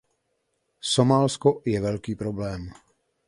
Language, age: Czech, 40-49